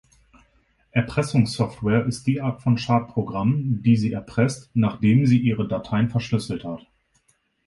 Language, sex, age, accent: German, male, 30-39, Deutschland Deutsch